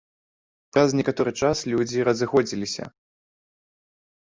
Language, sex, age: Belarusian, male, 19-29